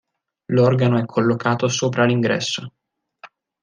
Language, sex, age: Italian, male, 19-29